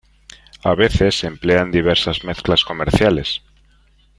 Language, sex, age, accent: Spanish, male, 40-49, España: Centro-Sur peninsular (Madrid, Toledo, Castilla-La Mancha)